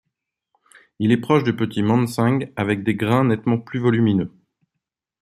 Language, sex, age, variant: French, male, 40-49, Français de métropole